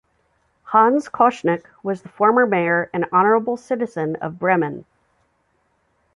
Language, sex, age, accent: English, female, 50-59, United States English